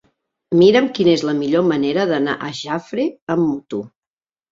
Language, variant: Catalan, Central